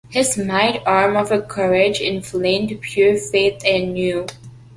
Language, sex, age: English, female, under 19